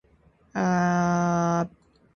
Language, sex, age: Indonesian, female, 19-29